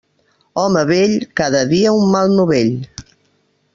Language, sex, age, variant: Catalan, female, 60-69, Central